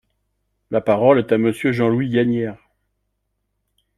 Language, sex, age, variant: French, male, 40-49, Français de métropole